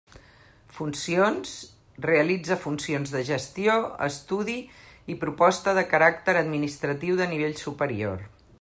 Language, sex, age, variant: Catalan, female, 50-59, Central